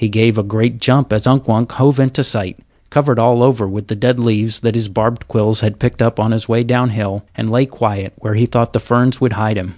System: none